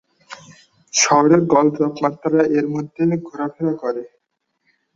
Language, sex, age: Bengali, male, 19-29